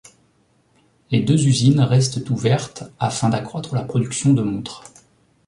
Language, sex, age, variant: French, male, 40-49, Français de métropole